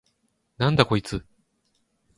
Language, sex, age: Japanese, male, under 19